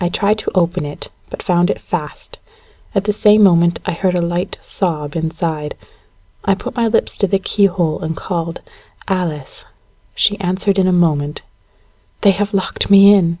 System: none